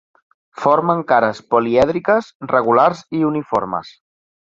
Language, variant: Catalan, Central